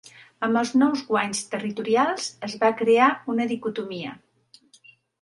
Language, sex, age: Catalan, female, 60-69